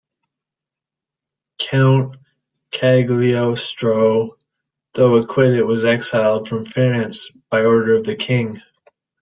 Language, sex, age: English, male, 30-39